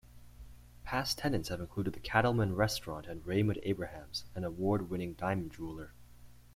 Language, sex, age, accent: English, male, under 19, Canadian English